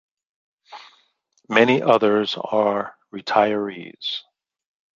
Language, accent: English, United States English